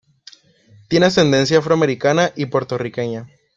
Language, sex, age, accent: Spanish, male, 19-29, Andino-Pacífico: Colombia, Perú, Ecuador, oeste de Bolivia y Venezuela andina